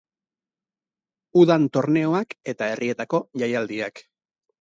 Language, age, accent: Basque, 40-49, Erdialdekoa edo Nafarra (Gipuzkoa, Nafarroa)